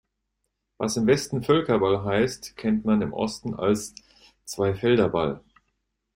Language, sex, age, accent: German, male, 30-39, Deutschland Deutsch